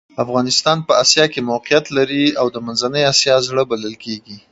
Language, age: Pashto, 19-29